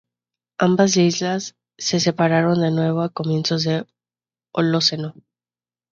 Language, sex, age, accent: Spanish, female, 19-29, México